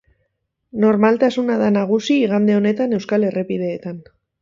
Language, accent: Basque, Erdialdekoa edo Nafarra (Gipuzkoa, Nafarroa)